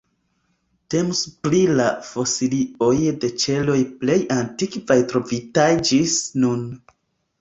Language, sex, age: Esperanto, male, 19-29